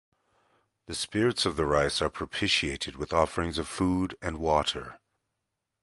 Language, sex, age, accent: English, male, 40-49, United States English